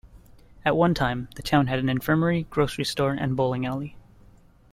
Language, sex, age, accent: English, male, 19-29, Canadian English